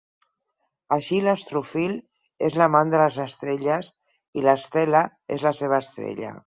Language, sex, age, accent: Catalan, female, 50-59, Barcelona